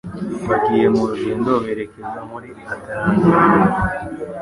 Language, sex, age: Kinyarwanda, male, 19-29